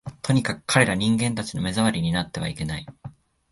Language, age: Japanese, 19-29